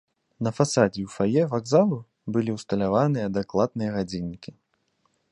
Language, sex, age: Belarusian, male, 19-29